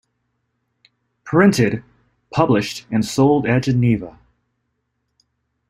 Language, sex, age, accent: English, male, 30-39, United States English